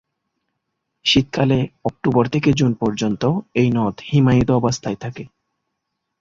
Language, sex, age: Bengali, male, 19-29